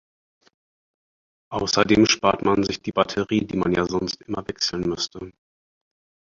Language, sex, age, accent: German, male, 30-39, Deutschland Deutsch